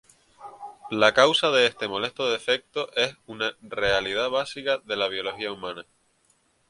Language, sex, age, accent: Spanish, male, 19-29, España: Islas Canarias